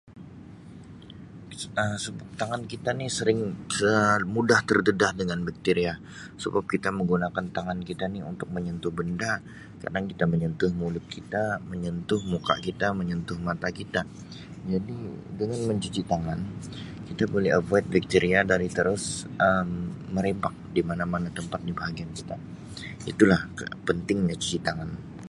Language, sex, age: Sabah Malay, male, 19-29